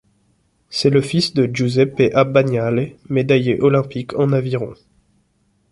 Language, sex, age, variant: French, male, 30-39, Français de métropole